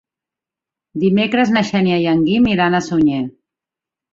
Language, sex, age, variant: Catalan, female, 40-49, Central